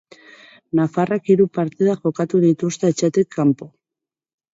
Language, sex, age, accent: Basque, female, 40-49, Mendebalekoa (Araba, Bizkaia, Gipuzkoako mendebaleko herri batzuk)